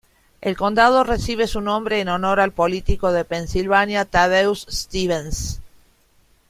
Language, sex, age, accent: Spanish, female, 50-59, Rioplatense: Argentina, Uruguay, este de Bolivia, Paraguay